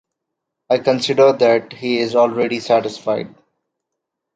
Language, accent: English, India and South Asia (India, Pakistan, Sri Lanka)